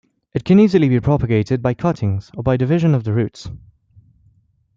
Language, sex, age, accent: English, male, 19-29, England English